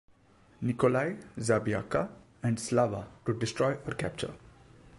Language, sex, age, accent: English, male, 19-29, India and South Asia (India, Pakistan, Sri Lanka)